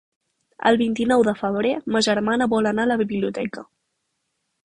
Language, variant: Catalan, Central